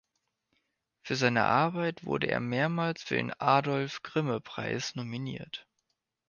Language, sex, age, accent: German, male, 19-29, Deutschland Deutsch